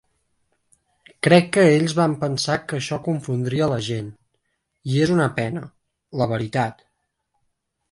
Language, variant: Catalan, Septentrional